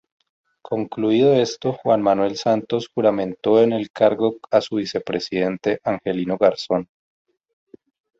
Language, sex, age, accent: Spanish, male, 30-39, Andino-Pacífico: Colombia, Perú, Ecuador, oeste de Bolivia y Venezuela andina